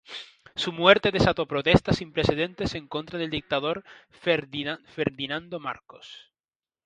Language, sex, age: Spanish, male, 19-29